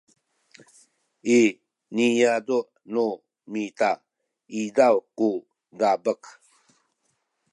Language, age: Sakizaya, 60-69